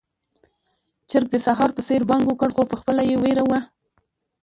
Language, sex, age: Pashto, female, 19-29